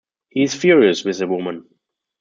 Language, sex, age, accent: English, male, 30-39, England English